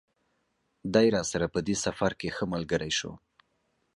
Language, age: Pashto, 19-29